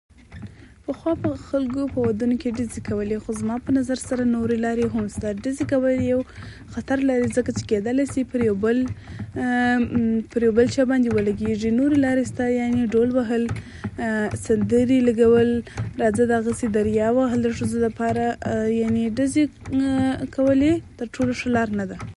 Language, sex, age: Pashto, female, 19-29